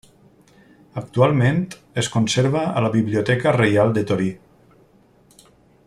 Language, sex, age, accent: Catalan, male, 40-49, valencià